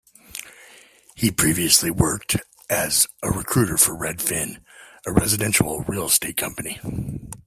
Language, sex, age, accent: English, male, 40-49, United States English